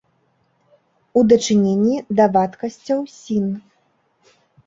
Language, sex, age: Belarusian, female, 30-39